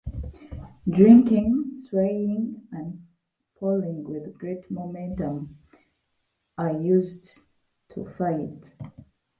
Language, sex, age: English, female, 30-39